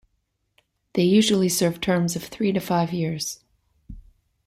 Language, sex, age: English, female, 40-49